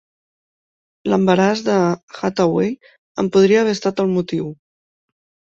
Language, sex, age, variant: Catalan, female, 30-39, Central